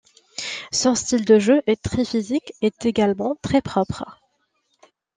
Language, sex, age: French, female, 19-29